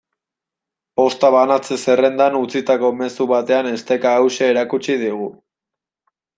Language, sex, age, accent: Basque, male, 19-29, Mendebalekoa (Araba, Bizkaia, Gipuzkoako mendebaleko herri batzuk)